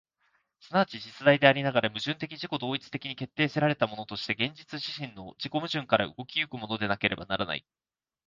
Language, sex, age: Japanese, male, 19-29